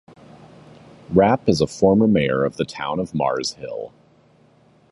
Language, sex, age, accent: English, male, 30-39, United States English